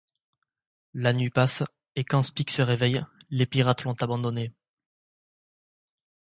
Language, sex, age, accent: French, male, under 19, Français du sud de la France